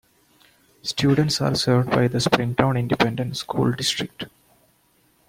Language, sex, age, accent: English, male, 19-29, India and South Asia (India, Pakistan, Sri Lanka)